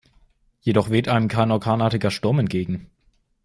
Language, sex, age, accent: German, male, under 19, Deutschland Deutsch